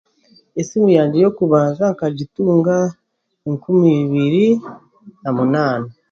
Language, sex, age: Chiga, female, 40-49